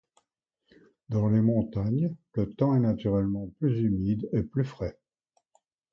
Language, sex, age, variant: French, male, 70-79, Français de métropole